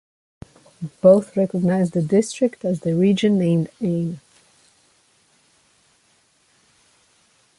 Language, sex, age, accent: English, female, 40-49, United States English